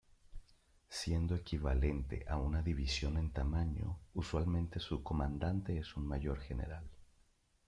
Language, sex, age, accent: Spanish, male, 40-49, Caribe: Cuba, Venezuela, Puerto Rico, República Dominicana, Panamá, Colombia caribeña, México caribeño, Costa del golfo de México